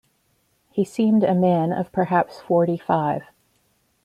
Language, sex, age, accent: English, female, 40-49, United States English